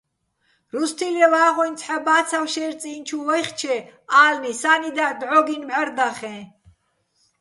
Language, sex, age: Bats, female, 60-69